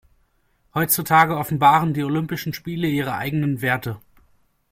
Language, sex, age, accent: German, male, 19-29, Deutschland Deutsch